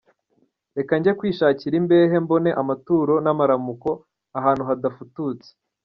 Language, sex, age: Kinyarwanda, male, 19-29